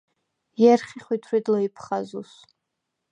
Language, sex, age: Svan, female, 19-29